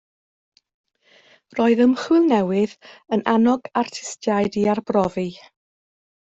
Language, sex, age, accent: Welsh, female, 50-59, Y Deyrnas Unedig Cymraeg